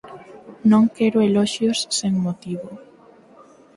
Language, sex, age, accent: Galician, female, under 19, Normativo (estándar)